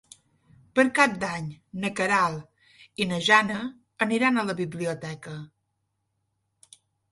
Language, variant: Catalan, Balear